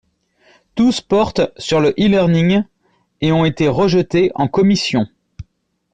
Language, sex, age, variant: French, male, 30-39, Français de métropole